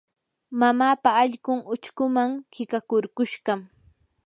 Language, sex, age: Yanahuanca Pasco Quechua, female, 19-29